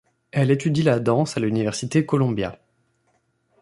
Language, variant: French, Français de métropole